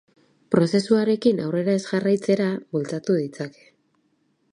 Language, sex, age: Basque, female, 40-49